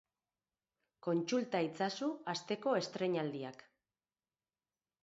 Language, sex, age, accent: Basque, female, 40-49, Mendebalekoa (Araba, Bizkaia, Gipuzkoako mendebaleko herri batzuk)